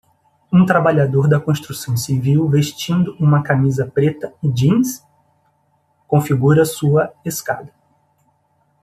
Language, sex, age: Portuguese, male, 30-39